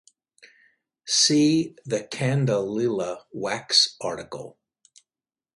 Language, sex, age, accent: English, male, 60-69, United States English